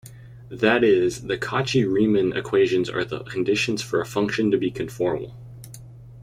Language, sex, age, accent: English, male, under 19, United States English